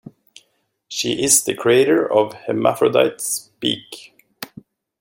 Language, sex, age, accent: English, male, 40-49, United States English